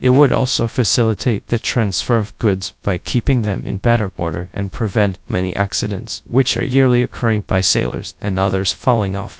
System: TTS, GradTTS